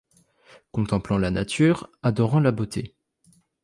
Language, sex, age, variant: French, male, 19-29, Français de métropole